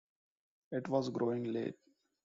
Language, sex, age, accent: English, male, 30-39, India and South Asia (India, Pakistan, Sri Lanka)